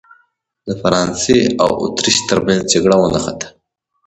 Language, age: Pashto, 19-29